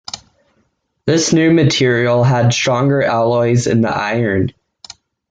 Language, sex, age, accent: English, male, under 19, United States English